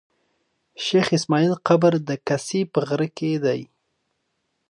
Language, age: Pashto, 19-29